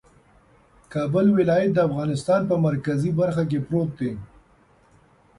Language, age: Pashto, 50-59